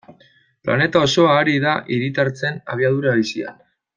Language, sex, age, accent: Basque, male, 19-29, Mendebalekoa (Araba, Bizkaia, Gipuzkoako mendebaleko herri batzuk)